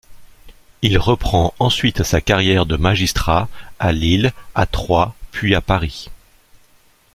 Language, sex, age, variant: French, male, 40-49, Français de métropole